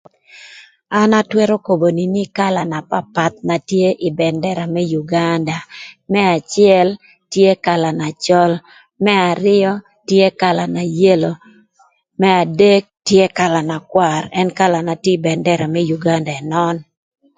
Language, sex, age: Thur, female, 50-59